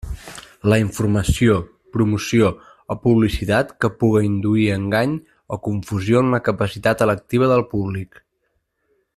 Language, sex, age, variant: Catalan, male, 30-39, Central